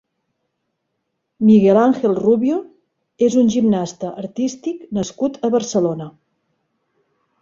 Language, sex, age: Catalan, female, 40-49